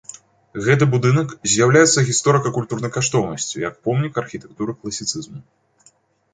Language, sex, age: Belarusian, male, 19-29